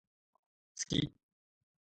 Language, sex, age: Japanese, male, 19-29